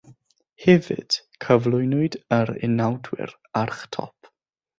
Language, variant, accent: Welsh, South-Eastern Welsh, Y Deyrnas Unedig Cymraeg